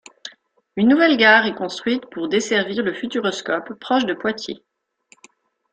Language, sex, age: French, female, 30-39